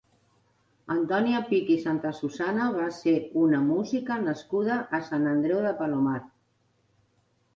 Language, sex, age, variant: Catalan, female, 60-69, Central